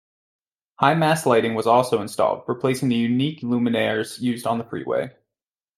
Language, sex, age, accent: English, male, 19-29, United States English